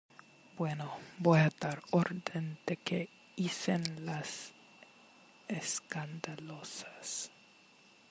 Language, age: Spanish, 19-29